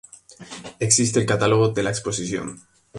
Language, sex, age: Spanish, male, 19-29